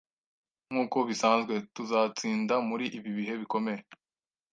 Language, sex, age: Kinyarwanda, male, 19-29